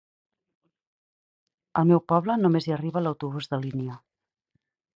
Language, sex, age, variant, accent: Catalan, female, 40-49, Central, Camp de Tarragona